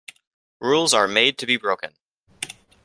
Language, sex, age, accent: English, male, 19-29, United States English